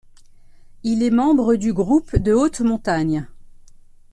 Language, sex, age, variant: French, female, 50-59, Français de métropole